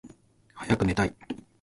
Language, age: Japanese, 30-39